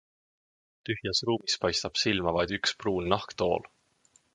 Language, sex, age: Estonian, male, 19-29